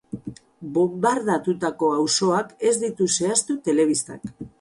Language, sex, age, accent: Basque, female, 40-49, Mendebalekoa (Araba, Bizkaia, Gipuzkoako mendebaleko herri batzuk)